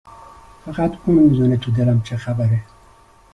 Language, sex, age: Persian, male, 50-59